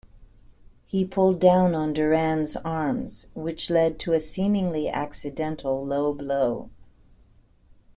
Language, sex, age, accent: English, female, 60-69, United States English